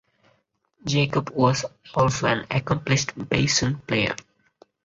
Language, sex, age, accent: English, male, 19-29, India and South Asia (India, Pakistan, Sri Lanka)